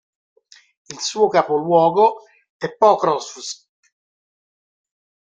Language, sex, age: Italian, male, 60-69